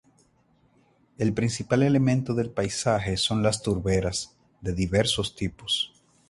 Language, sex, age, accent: Spanish, male, 40-49, Caribe: Cuba, Venezuela, Puerto Rico, República Dominicana, Panamá, Colombia caribeña, México caribeño, Costa del golfo de México